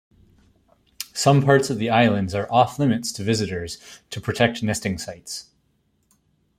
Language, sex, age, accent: English, male, 30-39, United States English